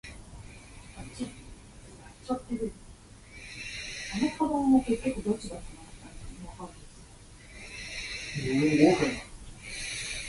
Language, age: English, 19-29